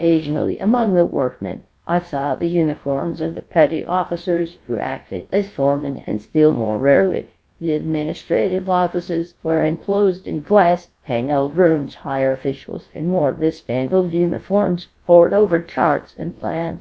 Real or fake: fake